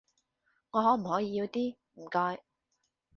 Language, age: Cantonese, 30-39